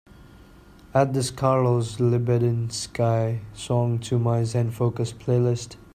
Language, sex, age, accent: English, male, 19-29, India and South Asia (India, Pakistan, Sri Lanka)